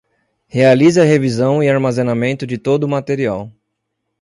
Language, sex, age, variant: Portuguese, male, 40-49, Portuguese (Brasil)